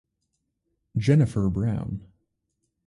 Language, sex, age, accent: English, male, 19-29, United States English